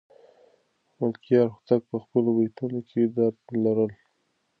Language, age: Pashto, 30-39